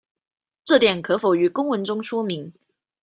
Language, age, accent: Chinese, 19-29, 出生地：臺北市